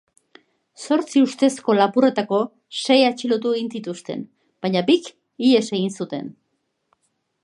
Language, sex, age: Basque, female, 50-59